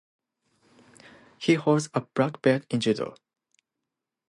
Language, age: English, 19-29